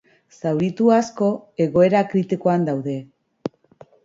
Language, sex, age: Basque, female, 40-49